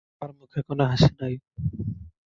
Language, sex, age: Bengali, male, 19-29